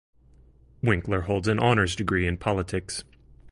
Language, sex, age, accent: English, male, 30-39, United States English